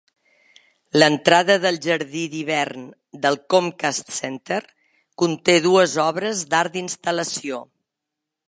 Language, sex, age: Catalan, female, 60-69